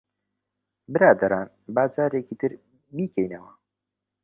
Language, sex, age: Central Kurdish, male, 19-29